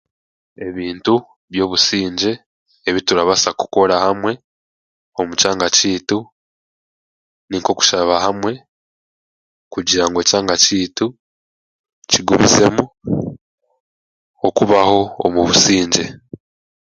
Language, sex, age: Chiga, male, 19-29